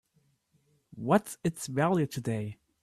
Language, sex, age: English, male, 19-29